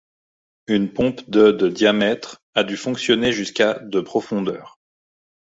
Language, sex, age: French, male, 30-39